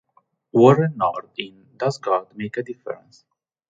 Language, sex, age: Italian, male, 19-29